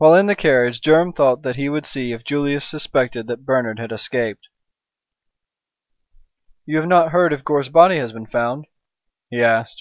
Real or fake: real